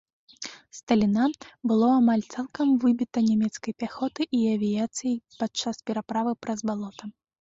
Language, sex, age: Belarusian, female, under 19